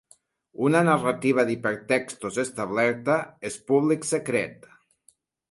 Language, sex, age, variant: Catalan, male, 40-49, Nord-Occidental